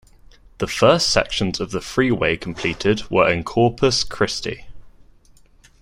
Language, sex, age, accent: English, male, 19-29, England English